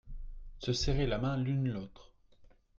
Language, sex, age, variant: French, male, 30-39, Français de métropole